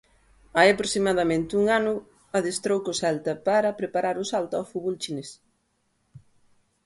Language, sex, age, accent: Galician, female, 40-49, Atlántico (seseo e gheada)